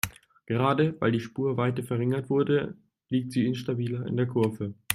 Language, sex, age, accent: German, male, 19-29, Deutschland Deutsch